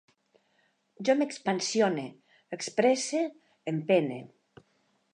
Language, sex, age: Catalan, female, 50-59